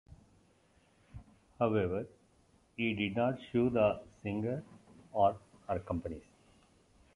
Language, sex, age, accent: English, male, 50-59, India and South Asia (India, Pakistan, Sri Lanka)